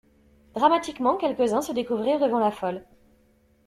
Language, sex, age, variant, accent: French, female, 30-39, Français d'Amérique du Nord, Français du Canada